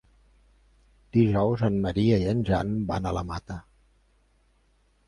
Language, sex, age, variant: Catalan, male, 50-59, Central